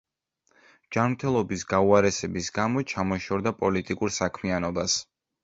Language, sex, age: Georgian, male, under 19